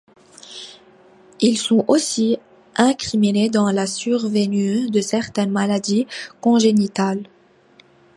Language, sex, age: French, female, 19-29